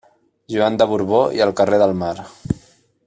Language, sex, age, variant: Catalan, male, 30-39, Central